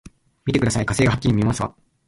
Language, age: Japanese, 19-29